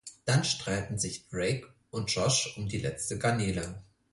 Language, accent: German, Deutschland Deutsch